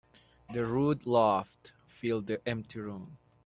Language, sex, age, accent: English, male, 19-29, United States English